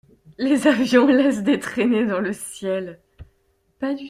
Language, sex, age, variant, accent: French, female, 30-39, Français d'Amérique du Nord, Français du Canada